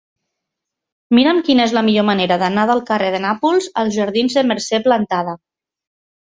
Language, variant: Catalan, Central